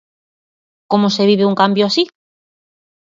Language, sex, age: Galician, female, 40-49